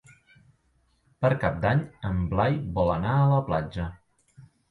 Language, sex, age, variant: Catalan, male, 30-39, Central